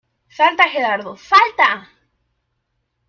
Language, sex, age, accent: Spanish, male, under 19, México